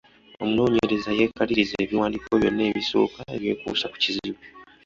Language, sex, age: Ganda, male, 19-29